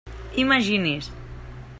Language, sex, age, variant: Catalan, female, 40-49, Central